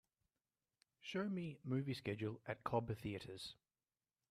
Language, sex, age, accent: English, male, 30-39, Australian English